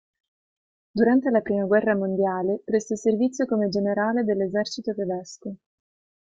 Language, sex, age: Italian, female, 19-29